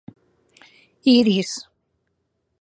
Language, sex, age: Occitan, female, 50-59